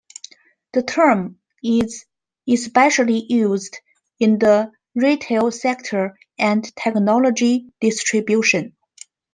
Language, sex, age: English, female, 30-39